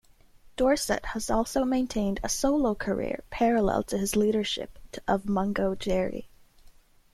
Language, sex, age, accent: English, female, 19-29, United States English